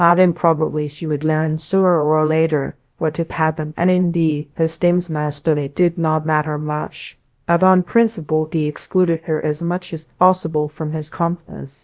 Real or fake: fake